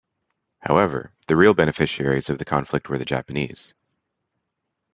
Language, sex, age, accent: English, male, 30-39, United States English